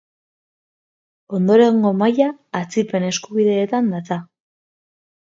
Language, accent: Basque, Mendebalekoa (Araba, Bizkaia, Gipuzkoako mendebaleko herri batzuk)